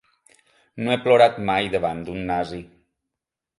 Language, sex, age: Catalan, male, 40-49